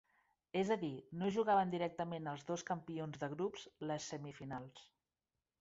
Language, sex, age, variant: Catalan, female, 40-49, Central